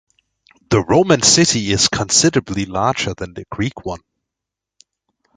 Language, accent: English, England English